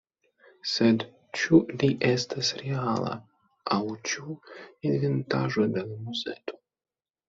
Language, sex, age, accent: Esperanto, male, under 19, Internacia